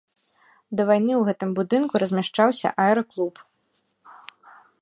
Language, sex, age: Belarusian, female, 19-29